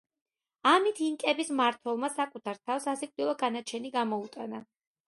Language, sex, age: Georgian, female, 30-39